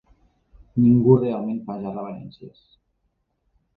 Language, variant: Catalan, Central